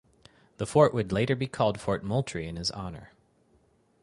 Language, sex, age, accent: English, male, 30-39, United States English